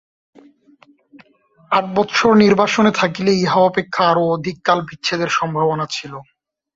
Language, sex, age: Bengali, male, 19-29